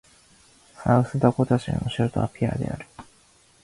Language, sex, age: Japanese, male, 19-29